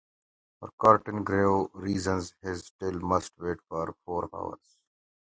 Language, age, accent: English, 40-49, United States English